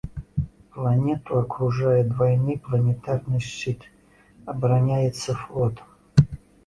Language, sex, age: Belarusian, male, 50-59